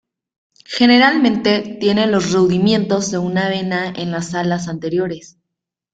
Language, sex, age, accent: Spanish, female, 19-29, México